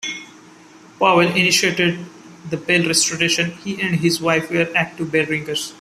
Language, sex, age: English, male, 19-29